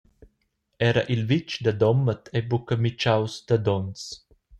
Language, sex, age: Romansh, male, 19-29